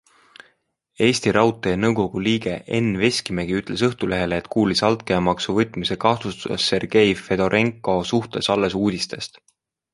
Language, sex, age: Estonian, male, 19-29